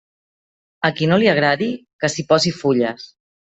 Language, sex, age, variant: Catalan, female, 50-59, Central